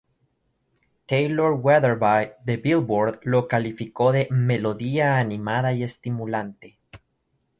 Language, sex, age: Spanish, male, 30-39